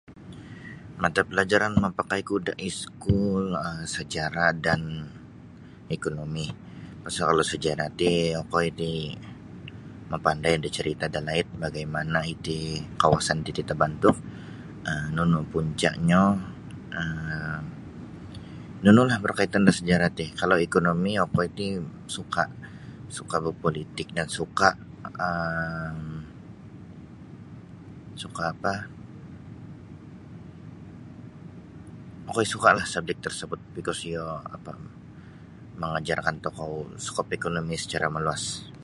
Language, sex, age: Sabah Bisaya, male, 19-29